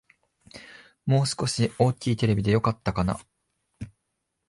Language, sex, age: Japanese, male, 19-29